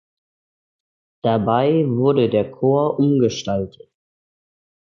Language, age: German, 19-29